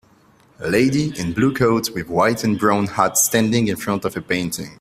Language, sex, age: English, male, 19-29